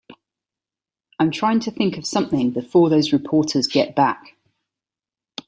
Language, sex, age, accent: English, female, 40-49, England English